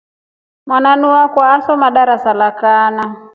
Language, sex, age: Rombo, female, 40-49